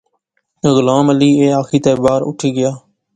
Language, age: Pahari-Potwari, 19-29